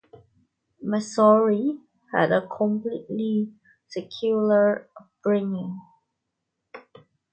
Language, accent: English, Malaysian English